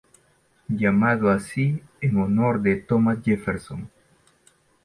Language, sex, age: Spanish, male, 50-59